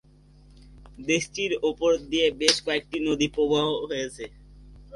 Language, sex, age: Bengali, male, under 19